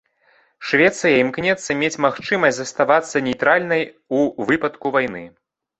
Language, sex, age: Belarusian, male, 19-29